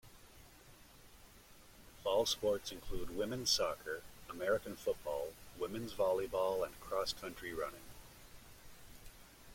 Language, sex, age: English, male, 40-49